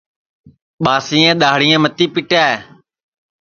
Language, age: Sansi, 19-29